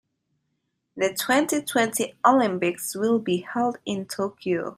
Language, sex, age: English, female, 19-29